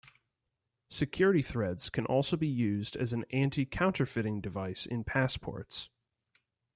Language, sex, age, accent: English, male, 19-29, United States English